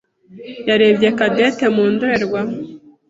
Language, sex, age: Kinyarwanda, female, 19-29